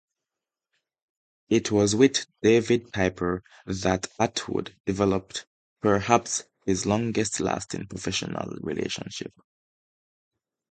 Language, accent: English, West Indies and Bermuda (Bahamas, Bermuda, Jamaica, Trinidad)